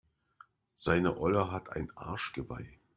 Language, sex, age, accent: German, male, 50-59, Deutschland Deutsch